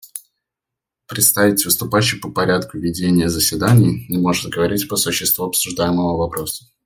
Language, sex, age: Russian, male, under 19